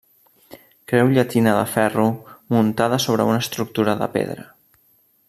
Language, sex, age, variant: Catalan, male, 30-39, Central